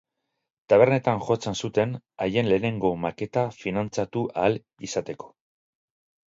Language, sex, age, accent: Basque, male, 50-59, Mendebalekoa (Araba, Bizkaia, Gipuzkoako mendebaleko herri batzuk)